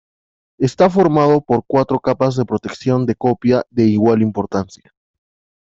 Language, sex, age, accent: Spanish, male, 19-29, Andino-Pacífico: Colombia, Perú, Ecuador, oeste de Bolivia y Venezuela andina